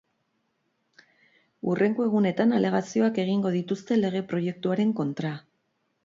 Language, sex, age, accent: Basque, female, 40-49, Erdialdekoa edo Nafarra (Gipuzkoa, Nafarroa)